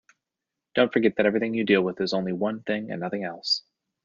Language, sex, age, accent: English, male, 30-39, United States English